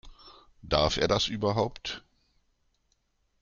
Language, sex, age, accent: German, male, 50-59, Deutschland Deutsch